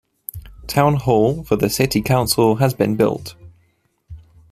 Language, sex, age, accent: English, male, 19-29, England English